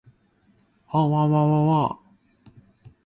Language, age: Cantonese, 19-29